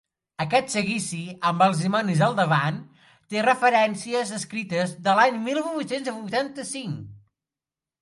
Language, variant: Catalan, Central